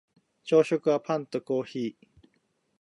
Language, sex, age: Japanese, male, 40-49